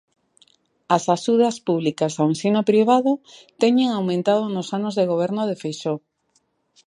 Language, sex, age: Galician, female, 40-49